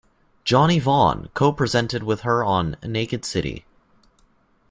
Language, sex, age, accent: English, male, 19-29, United States English